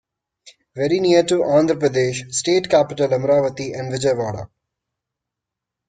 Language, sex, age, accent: English, male, 19-29, India and South Asia (India, Pakistan, Sri Lanka)